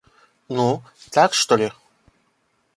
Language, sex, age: Russian, male, 19-29